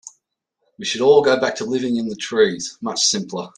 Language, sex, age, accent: English, male, 30-39, Australian English